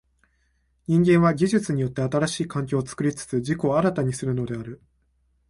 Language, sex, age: Japanese, male, 19-29